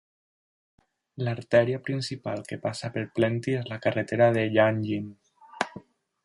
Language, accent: Catalan, valencià